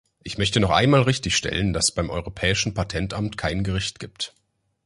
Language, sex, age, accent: German, male, 19-29, Deutschland Deutsch